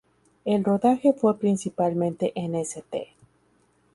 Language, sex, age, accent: Spanish, female, 30-39, México